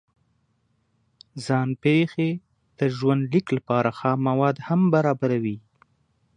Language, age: Pashto, 19-29